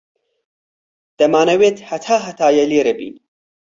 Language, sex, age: Central Kurdish, male, 30-39